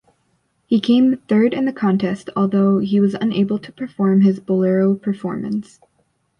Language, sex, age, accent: English, female, under 19, United States English